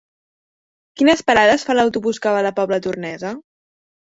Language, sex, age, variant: Catalan, female, under 19, Central